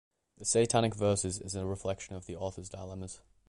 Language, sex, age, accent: English, male, under 19, England English